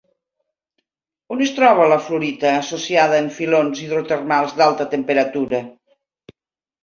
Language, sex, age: Catalan, female, 50-59